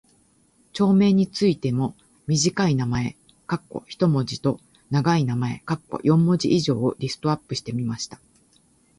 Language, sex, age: Japanese, female, 50-59